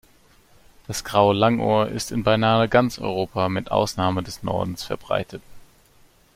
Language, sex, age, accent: German, male, 30-39, Deutschland Deutsch